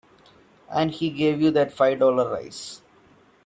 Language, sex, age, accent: English, male, 19-29, India and South Asia (India, Pakistan, Sri Lanka)